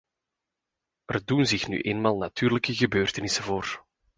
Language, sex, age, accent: Dutch, male, 30-39, Belgisch Nederlands